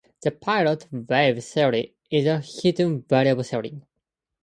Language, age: English, under 19